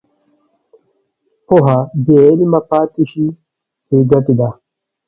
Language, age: Pashto, 40-49